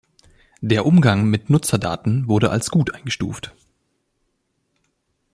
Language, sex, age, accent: German, male, 19-29, Deutschland Deutsch